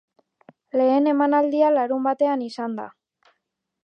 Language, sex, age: Basque, female, 19-29